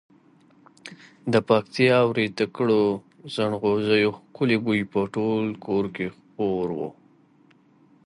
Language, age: Pashto, 30-39